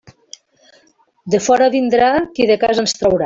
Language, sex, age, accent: Catalan, female, 50-59, valencià